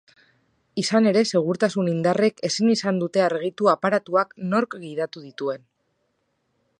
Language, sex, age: Basque, female, 30-39